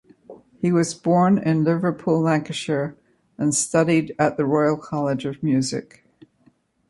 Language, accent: English, United States English